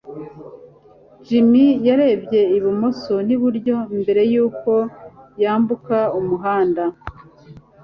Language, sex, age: Kinyarwanda, female, 50-59